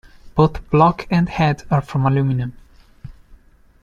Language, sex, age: English, male, 30-39